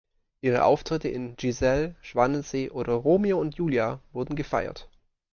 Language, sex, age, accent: German, male, 19-29, Deutschland Deutsch